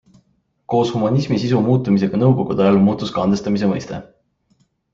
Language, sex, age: Estonian, male, 19-29